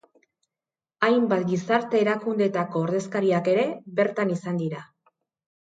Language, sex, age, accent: Basque, female, 40-49, Erdialdekoa edo Nafarra (Gipuzkoa, Nafarroa)